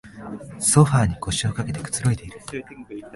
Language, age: Japanese, 19-29